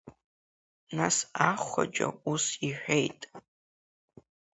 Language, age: Abkhazian, under 19